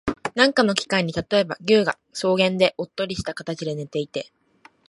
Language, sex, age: Japanese, female, 19-29